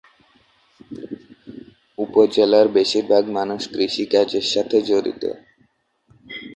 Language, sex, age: Bengali, male, under 19